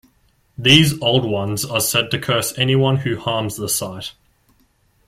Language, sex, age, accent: English, male, under 19, Australian English